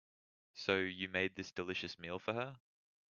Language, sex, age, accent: English, male, under 19, Australian English